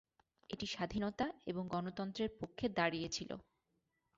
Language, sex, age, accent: Bengali, female, 19-29, প্রমিত বাংলা